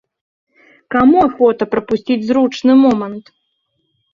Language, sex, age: Belarusian, female, 19-29